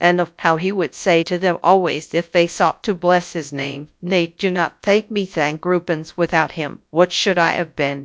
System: TTS, GradTTS